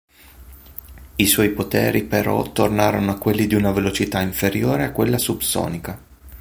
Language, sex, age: Italian, male, 30-39